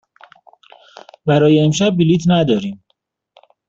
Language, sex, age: Persian, male, 30-39